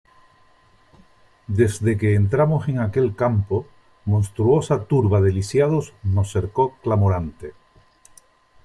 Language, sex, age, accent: Spanish, male, 60-69, España: Islas Canarias